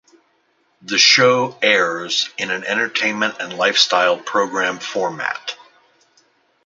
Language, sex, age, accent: English, male, 50-59, United States English